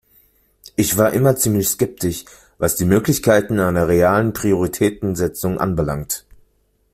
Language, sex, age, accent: German, male, 19-29, Deutschland Deutsch